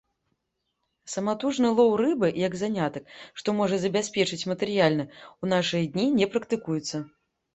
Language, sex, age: Belarusian, female, 19-29